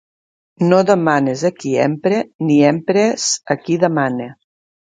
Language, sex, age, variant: Catalan, female, 50-59, Septentrional